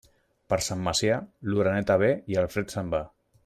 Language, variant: Catalan, Central